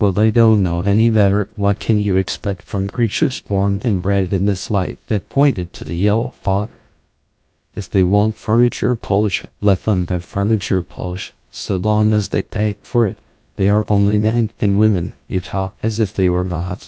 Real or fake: fake